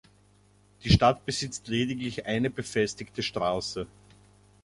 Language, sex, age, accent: German, male, 40-49, Österreichisches Deutsch